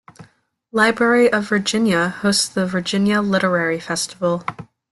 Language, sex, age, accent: English, female, 19-29, United States English